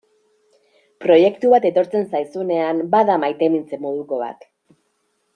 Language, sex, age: Basque, female, 30-39